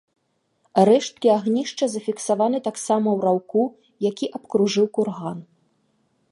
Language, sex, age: Belarusian, female, 30-39